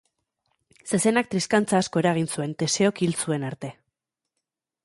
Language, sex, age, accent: Basque, female, 30-39, Erdialdekoa edo Nafarra (Gipuzkoa, Nafarroa)